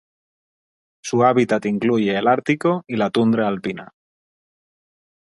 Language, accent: Spanish, España: Norte peninsular (Asturias, Castilla y León, Cantabria, País Vasco, Navarra, Aragón, La Rioja, Guadalajara, Cuenca)